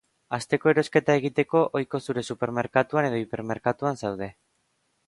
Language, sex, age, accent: Basque, male, 19-29, Erdialdekoa edo Nafarra (Gipuzkoa, Nafarroa)